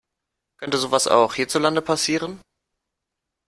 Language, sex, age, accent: German, male, 19-29, Deutschland Deutsch